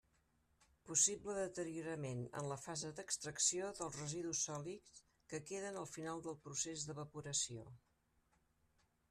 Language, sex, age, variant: Catalan, female, 60-69, Central